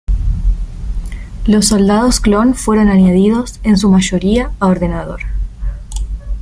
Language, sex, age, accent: Spanish, female, 19-29, Rioplatense: Argentina, Uruguay, este de Bolivia, Paraguay